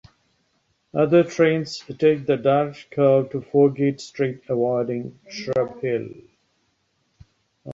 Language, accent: English, Canadian English